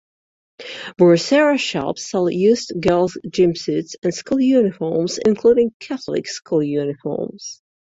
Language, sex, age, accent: English, female, 40-49, England English